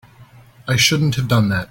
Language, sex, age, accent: English, male, 19-29, United States English